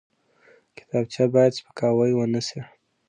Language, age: Pashto, 19-29